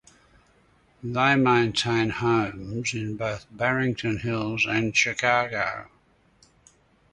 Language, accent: English, Australian English